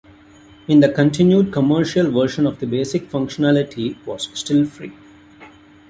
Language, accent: English, India and South Asia (India, Pakistan, Sri Lanka)